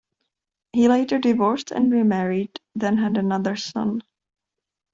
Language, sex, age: English, female, 19-29